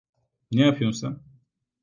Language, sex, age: Turkish, male, 19-29